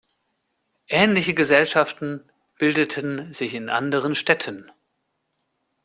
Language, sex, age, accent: German, male, 50-59, Deutschland Deutsch